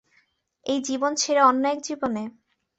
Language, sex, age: Bengali, female, 19-29